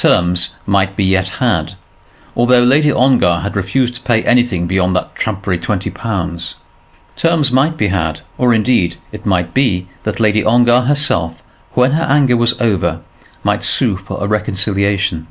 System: none